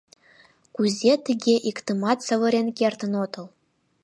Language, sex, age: Mari, female, 19-29